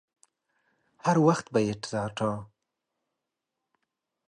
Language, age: Pashto, 30-39